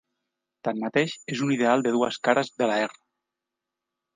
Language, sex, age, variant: Catalan, male, 30-39, Central